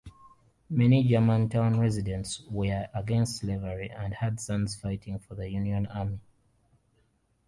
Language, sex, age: English, male, 19-29